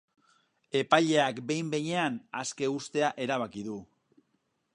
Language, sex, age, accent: Basque, male, 30-39, Mendebalekoa (Araba, Bizkaia, Gipuzkoako mendebaleko herri batzuk)